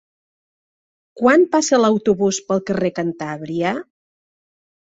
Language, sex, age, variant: Catalan, female, 50-59, Central